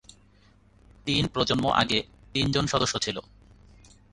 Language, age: Bengali, 30-39